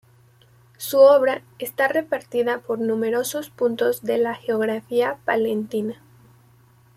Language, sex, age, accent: Spanish, female, 19-29, México